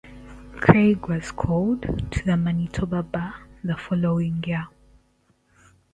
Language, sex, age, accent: English, female, 19-29, Southern African (South Africa, Zimbabwe, Namibia)